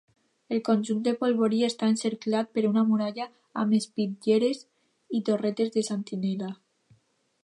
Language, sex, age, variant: Catalan, female, under 19, Alacantí